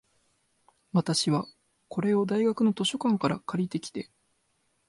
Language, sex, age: Japanese, male, 19-29